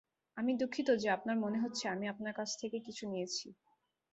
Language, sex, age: Bengali, female, 19-29